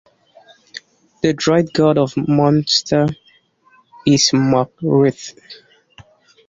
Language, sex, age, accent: English, male, 19-29, England English